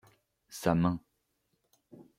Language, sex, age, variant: French, male, under 19, Français de métropole